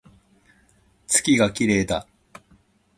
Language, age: Japanese, 50-59